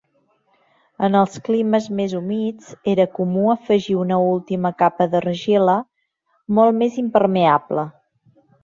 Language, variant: Catalan, Central